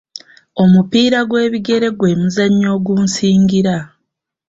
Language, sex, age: Ganda, female, 19-29